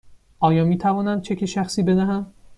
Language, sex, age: Persian, male, 19-29